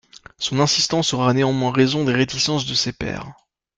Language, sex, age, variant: French, male, 19-29, Français de métropole